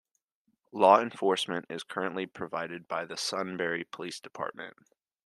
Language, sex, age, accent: English, male, 19-29, United States English